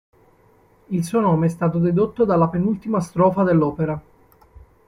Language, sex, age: Italian, male, 19-29